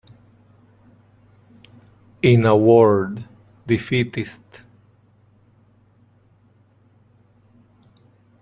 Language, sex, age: English, male, 40-49